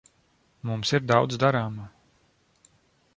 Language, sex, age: Latvian, male, 40-49